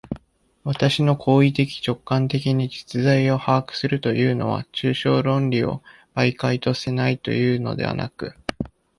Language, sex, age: Japanese, male, 19-29